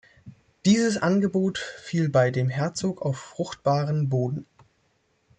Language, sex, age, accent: German, male, 19-29, Deutschland Deutsch